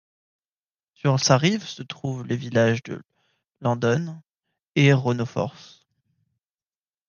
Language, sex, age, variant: French, male, 19-29, Français de métropole